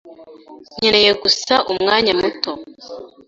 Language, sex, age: Kinyarwanda, female, 19-29